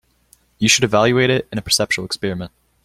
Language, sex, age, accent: English, male, 19-29, United States English